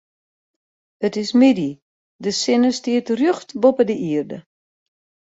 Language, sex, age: Western Frisian, female, 60-69